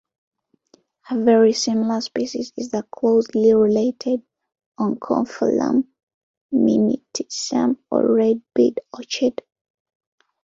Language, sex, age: English, female, under 19